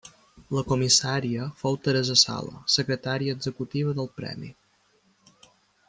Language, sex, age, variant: Catalan, male, 19-29, Balear